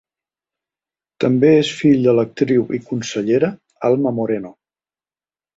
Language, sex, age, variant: Catalan, male, 60-69, Central